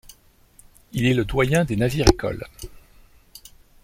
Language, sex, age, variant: French, male, 50-59, Français de métropole